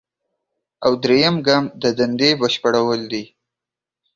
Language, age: Pashto, 19-29